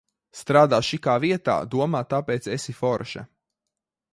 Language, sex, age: Latvian, male, 19-29